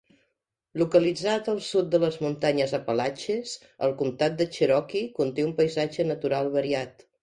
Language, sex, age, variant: Catalan, female, 50-59, Central